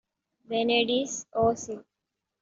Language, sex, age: English, female, 19-29